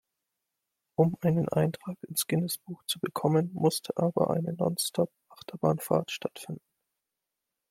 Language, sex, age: German, male, 19-29